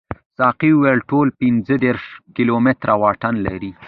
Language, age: Pashto, under 19